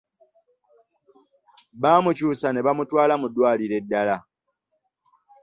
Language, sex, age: Ganda, male, 19-29